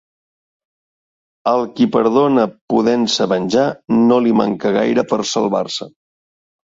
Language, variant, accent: Catalan, Central, central